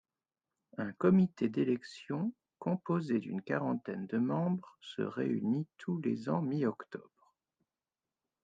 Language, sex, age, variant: French, male, 30-39, Français de métropole